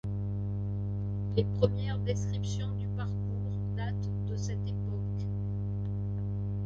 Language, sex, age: French, female, 60-69